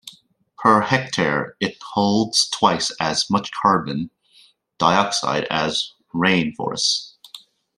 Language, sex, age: English, male, 19-29